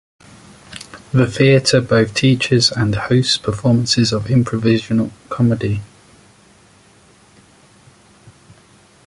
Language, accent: English, England English